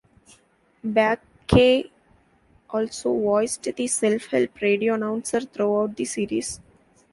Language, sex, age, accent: English, female, 19-29, India and South Asia (India, Pakistan, Sri Lanka)